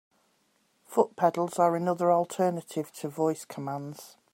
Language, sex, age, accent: English, female, 50-59, England English